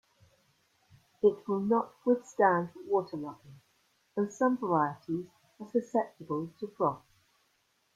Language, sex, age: English, female, 60-69